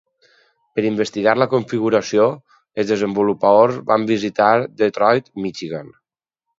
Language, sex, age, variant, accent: Catalan, male, 30-39, Valencià meridional, valencià